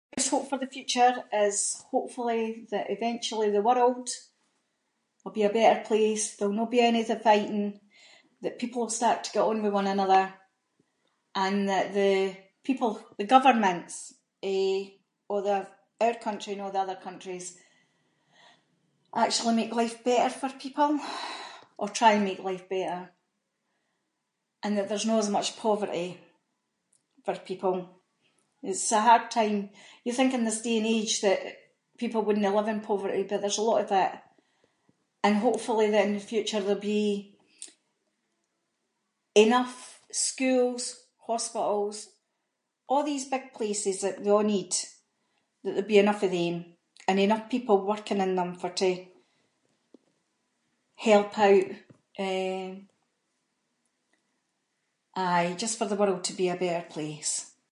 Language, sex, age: Scots, female, 50-59